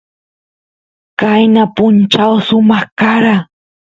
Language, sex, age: Santiago del Estero Quichua, female, 19-29